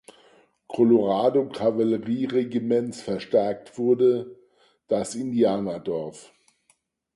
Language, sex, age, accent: German, male, 50-59, Deutschland Deutsch